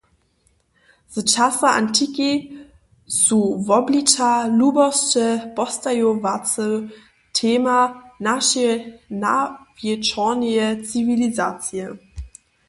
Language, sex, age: Upper Sorbian, female, under 19